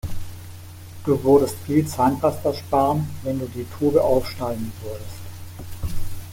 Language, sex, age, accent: German, male, 50-59, Deutschland Deutsch